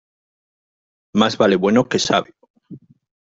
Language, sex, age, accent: Spanish, male, 40-49, España: Norte peninsular (Asturias, Castilla y León, Cantabria, País Vasco, Navarra, Aragón, La Rioja, Guadalajara, Cuenca)